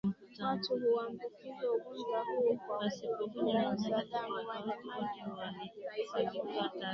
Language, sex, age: Swahili, female, 19-29